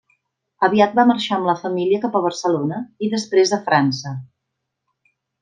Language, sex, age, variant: Catalan, female, 40-49, Central